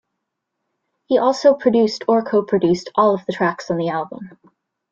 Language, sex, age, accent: English, female, 30-39, United States English